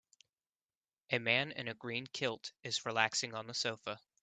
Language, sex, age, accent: English, male, 19-29, United States English